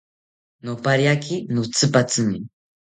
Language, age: South Ucayali Ashéninka, under 19